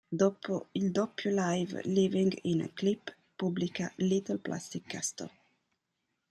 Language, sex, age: Italian, female, 30-39